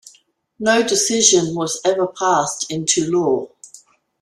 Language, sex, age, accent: English, female, 50-59, Australian English